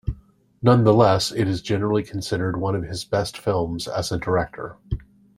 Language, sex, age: English, male, 40-49